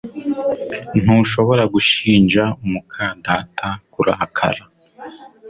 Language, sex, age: Kinyarwanda, male, 19-29